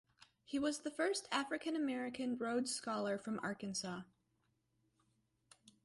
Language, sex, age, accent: English, female, under 19, United States English